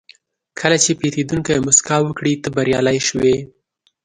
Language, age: Pashto, 19-29